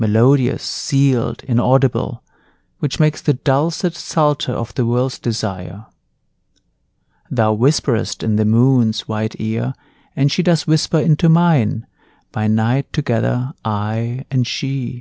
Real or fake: real